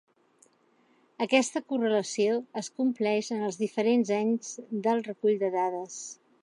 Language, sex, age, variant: Catalan, female, 40-49, Central